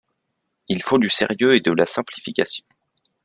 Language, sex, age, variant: French, male, under 19, Français de métropole